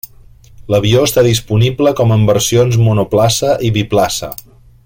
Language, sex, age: Catalan, male, 50-59